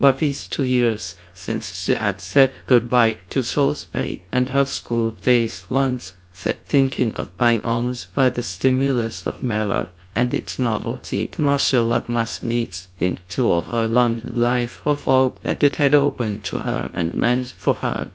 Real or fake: fake